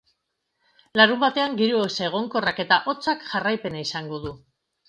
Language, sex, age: Basque, female, 50-59